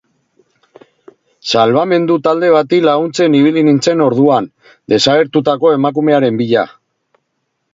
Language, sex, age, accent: Basque, male, 40-49, Mendebalekoa (Araba, Bizkaia, Gipuzkoako mendebaleko herri batzuk)